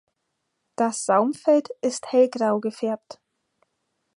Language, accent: German, Deutschland Deutsch